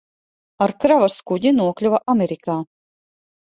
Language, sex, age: Latvian, female, 40-49